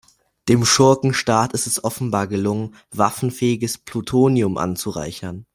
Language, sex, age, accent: German, male, under 19, Deutschland Deutsch